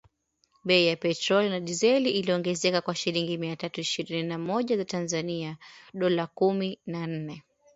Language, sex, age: Swahili, female, 19-29